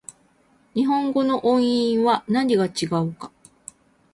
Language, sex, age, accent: Japanese, female, 60-69, 関西